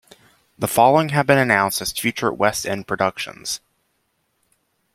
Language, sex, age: English, male, under 19